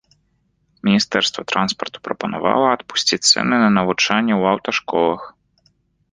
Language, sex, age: Belarusian, male, 19-29